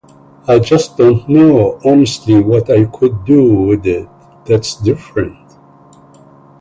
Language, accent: English, United States English